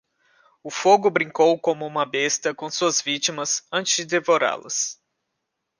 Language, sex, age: Portuguese, male, 19-29